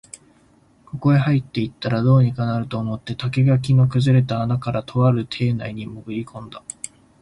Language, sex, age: Japanese, male, 19-29